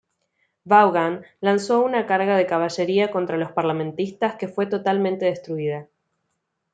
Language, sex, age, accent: Spanish, female, 19-29, Rioplatense: Argentina, Uruguay, este de Bolivia, Paraguay